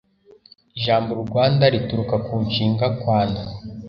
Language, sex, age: Kinyarwanda, male, under 19